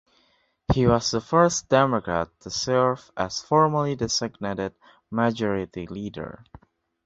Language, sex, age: English, male, under 19